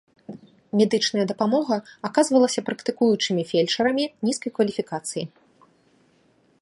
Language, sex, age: Belarusian, female, 19-29